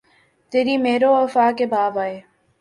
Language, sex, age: Urdu, female, 19-29